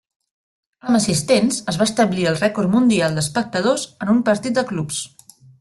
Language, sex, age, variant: Catalan, female, 19-29, Nord-Occidental